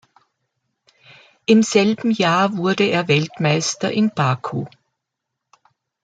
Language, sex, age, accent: German, female, 70-79, Österreichisches Deutsch